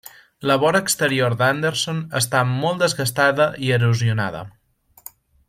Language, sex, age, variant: Catalan, male, 19-29, Central